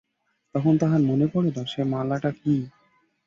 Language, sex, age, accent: Bengali, male, 19-29, শুদ্ধ